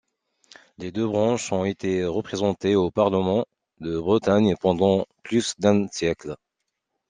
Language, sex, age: French, male, 30-39